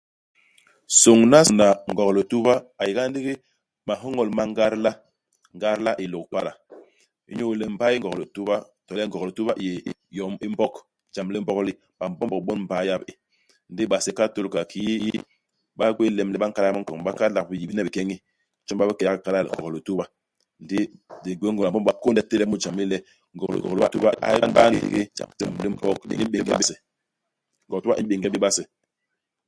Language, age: Basaa, 40-49